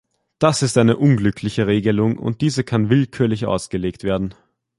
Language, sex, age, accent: German, male, under 19, Österreichisches Deutsch